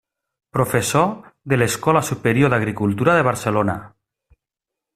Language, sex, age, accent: Catalan, male, 40-49, valencià